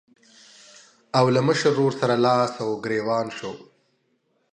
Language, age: Pashto, 30-39